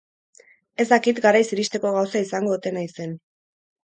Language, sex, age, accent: Basque, female, 19-29, Mendebalekoa (Araba, Bizkaia, Gipuzkoako mendebaleko herri batzuk)